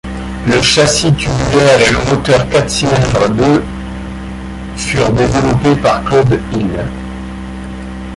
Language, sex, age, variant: French, male, 60-69, Français de métropole